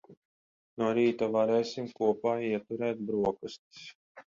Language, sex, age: Latvian, male, 30-39